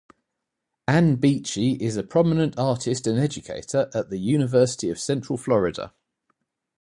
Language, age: English, 40-49